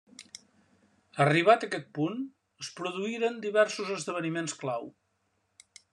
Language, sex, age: Catalan, male, 70-79